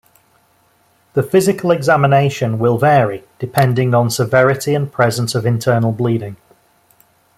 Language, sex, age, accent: English, male, 50-59, England English